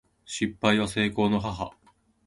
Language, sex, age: Japanese, male, 19-29